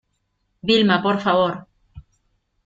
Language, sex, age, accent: Spanish, female, 40-49, Rioplatense: Argentina, Uruguay, este de Bolivia, Paraguay